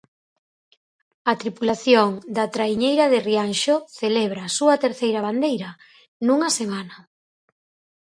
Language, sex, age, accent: Galician, female, 40-49, Normativo (estándar)